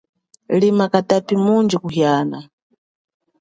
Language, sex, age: Chokwe, female, 40-49